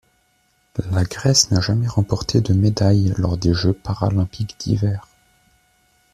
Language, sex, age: French, male, 19-29